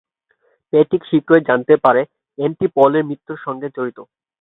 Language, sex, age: Bengali, male, 19-29